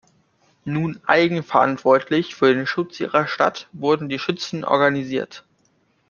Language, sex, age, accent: German, male, under 19, Deutschland Deutsch